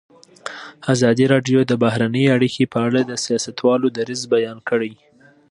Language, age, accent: Pashto, 19-29, معیاري پښتو